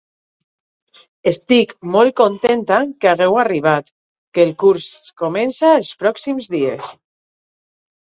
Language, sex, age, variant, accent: Catalan, female, 30-39, Alacantí, valencià